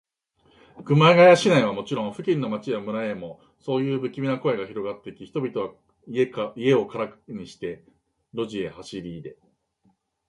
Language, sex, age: Japanese, male, 40-49